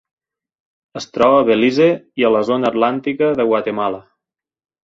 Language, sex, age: Catalan, male, 30-39